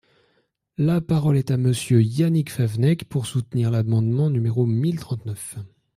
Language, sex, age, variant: French, male, 30-39, Français de métropole